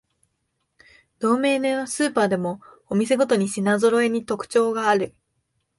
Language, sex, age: Japanese, female, 19-29